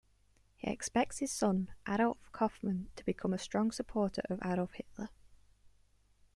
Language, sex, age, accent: English, female, 19-29, England English